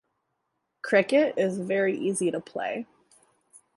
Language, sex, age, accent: English, female, 19-29, United States English